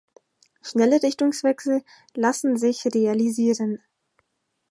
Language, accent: German, Deutschland Deutsch